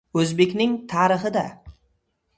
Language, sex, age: Uzbek, male, 30-39